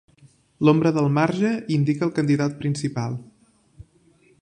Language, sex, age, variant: Catalan, male, 30-39, Central